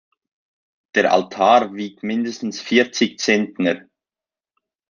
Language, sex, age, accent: German, male, 19-29, Schweizerdeutsch